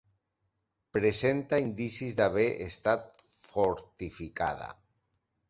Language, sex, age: Catalan, male, 40-49